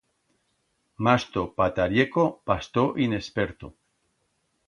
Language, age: Aragonese, 50-59